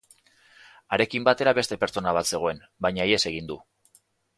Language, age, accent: Basque, 40-49, Erdialdekoa edo Nafarra (Gipuzkoa, Nafarroa)